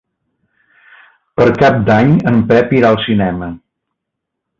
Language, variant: Catalan, Central